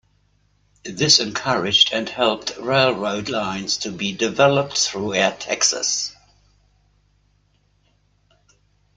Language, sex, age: English, male, 40-49